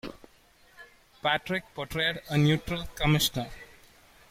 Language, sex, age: English, female, 19-29